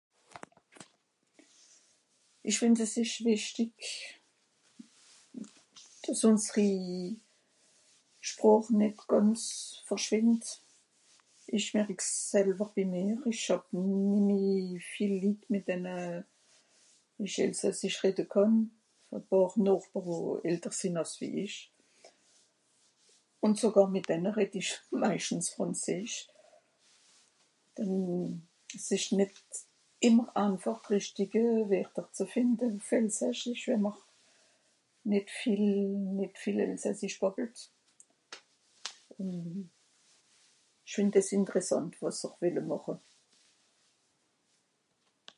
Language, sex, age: Swiss German, female, 60-69